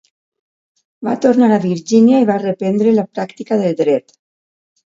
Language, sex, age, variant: Catalan, female, 50-59, Valencià meridional